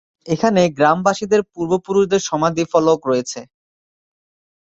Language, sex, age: Bengali, male, 19-29